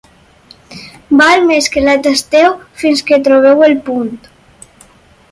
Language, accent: Catalan, valencià